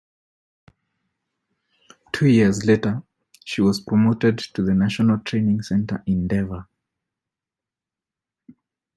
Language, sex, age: English, male, 30-39